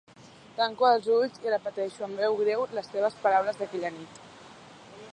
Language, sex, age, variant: Catalan, female, 19-29, Central